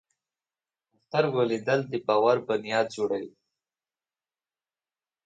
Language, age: Pashto, under 19